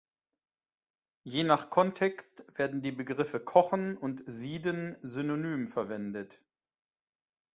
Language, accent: German, Deutschland Deutsch